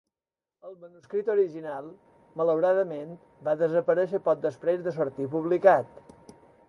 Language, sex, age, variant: Catalan, male, 60-69, Balear